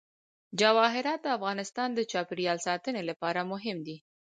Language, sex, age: Pashto, female, 19-29